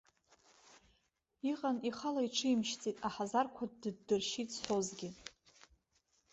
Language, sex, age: Abkhazian, female, 30-39